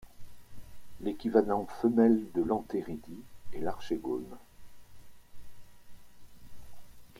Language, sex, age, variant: French, male, 60-69, Français de métropole